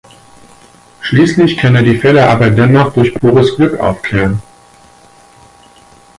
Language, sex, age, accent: German, male, 40-49, Deutschland Deutsch